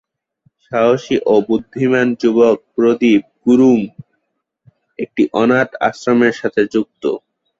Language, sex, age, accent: Bengali, male, 19-29, Native